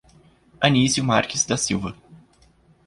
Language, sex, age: Portuguese, male, 19-29